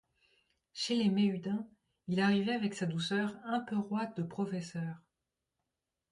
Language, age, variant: French, 30-39, Français de métropole